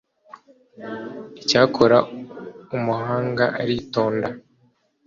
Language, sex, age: Kinyarwanda, male, 19-29